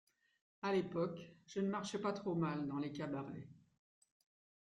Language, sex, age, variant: French, female, 60-69, Français de métropole